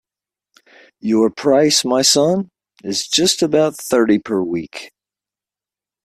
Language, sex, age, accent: English, male, 30-39, United States English